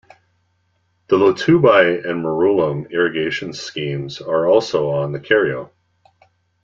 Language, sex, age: English, male, 40-49